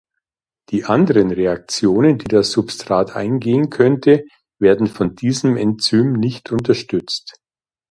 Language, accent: German, Deutschland Deutsch